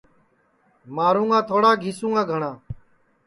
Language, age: Sansi, 50-59